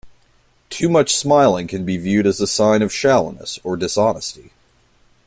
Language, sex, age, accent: English, male, 30-39, United States English